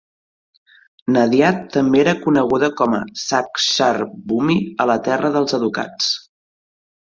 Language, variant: Catalan, Central